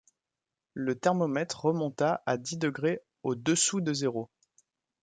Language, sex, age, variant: French, male, 19-29, Français de métropole